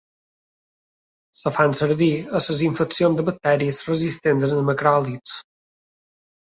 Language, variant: Catalan, Balear